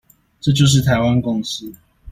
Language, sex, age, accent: Chinese, male, 19-29, 出生地：臺北市